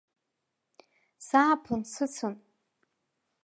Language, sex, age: Abkhazian, female, 19-29